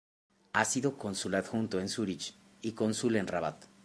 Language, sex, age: Spanish, male, 30-39